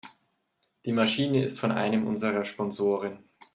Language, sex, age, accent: German, male, 19-29, Deutschland Deutsch